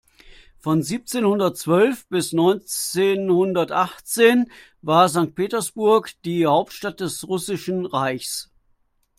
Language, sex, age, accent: German, male, 50-59, Deutschland Deutsch